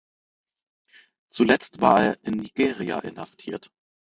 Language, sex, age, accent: German, male, 40-49, Deutschland Deutsch